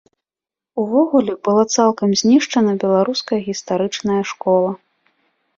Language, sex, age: Belarusian, female, 19-29